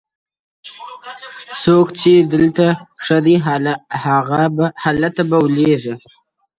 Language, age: Pashto, 19-29